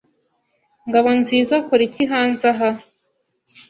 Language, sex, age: Kinyarwanda, female, 19-29